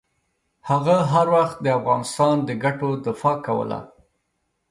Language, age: Pashto, 30-39